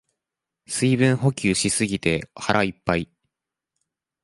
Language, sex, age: Japanese, male, 19-29